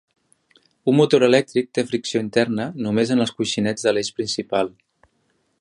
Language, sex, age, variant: Catalan, male, 40-49, Central